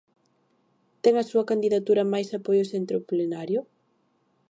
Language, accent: Galician, Oriental (común en zona oriental)